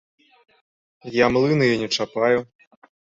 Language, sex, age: Belarusian, male, 30-39